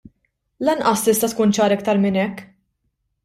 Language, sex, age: Maltese, female, 19-29